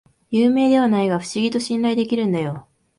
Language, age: Japanese, 19-29